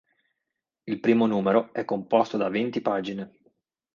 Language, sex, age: Italian, male, 30-39